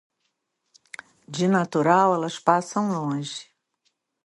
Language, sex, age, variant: Portuguese, female, 60-69, Portuguese (Brasil)